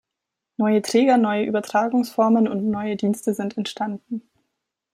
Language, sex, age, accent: German, female, 19-29, Deutschland Deutsch